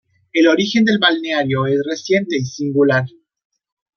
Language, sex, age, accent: Spanish, male, 30-39, México